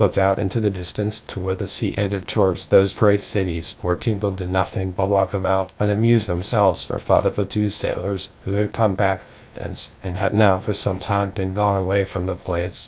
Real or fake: fake